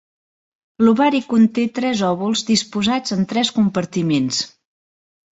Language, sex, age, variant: Catalan, male, under 19, Septentrional